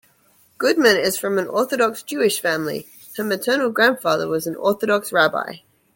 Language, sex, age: English, female, 30-39